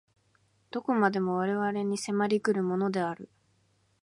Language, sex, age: Japanese, female, 19-29